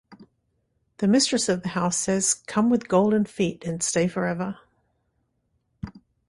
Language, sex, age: English, female, 60-69